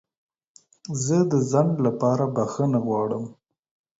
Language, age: Pashto, 19-29